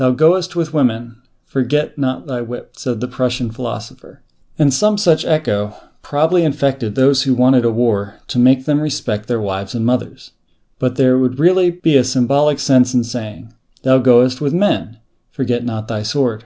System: none